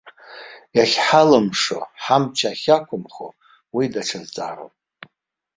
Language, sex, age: Abkhazian, male, 60-69